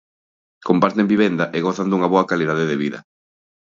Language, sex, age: Galician, male, 30-39